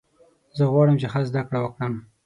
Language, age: Pashto, 19-29